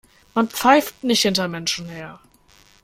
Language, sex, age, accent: German, male, under 19, Deutschland Deutsch